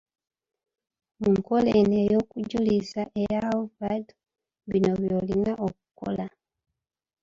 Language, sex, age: Ganda, female, 30-39